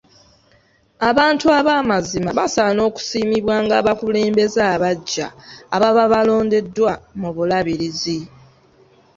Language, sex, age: Ganda, female, 30-39